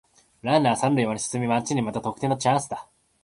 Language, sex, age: Japanese, male, 19-29